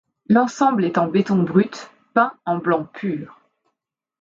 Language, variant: French, Français de métropole